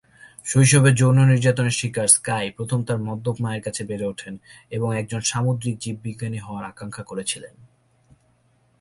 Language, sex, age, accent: Bengali, male, 19-29, Native